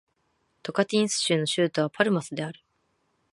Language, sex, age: Japanese, female, 19-29